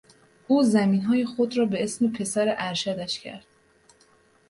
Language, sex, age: Persian, female, 19-29